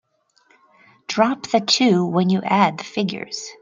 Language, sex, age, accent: English, female, 40-49, United States English